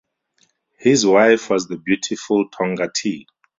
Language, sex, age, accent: English, male, 30-39, Southern African (South Africa, Zimbabwe, Namibia)